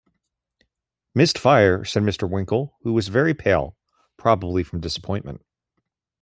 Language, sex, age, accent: English, male, 40-49, United States English